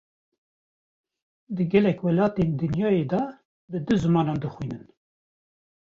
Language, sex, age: Kurdish, male, 50-59